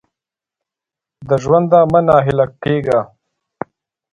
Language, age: Pashto, 40-49